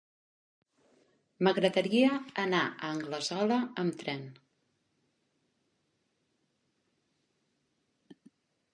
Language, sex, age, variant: Catalan, female, 40-49, Central